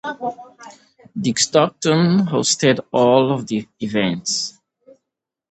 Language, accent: English, England English